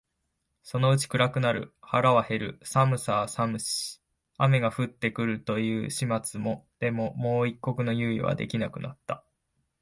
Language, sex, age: Japanese, male, 19-29